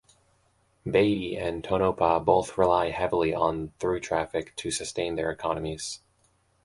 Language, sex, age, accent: English, male, 19-29, United States English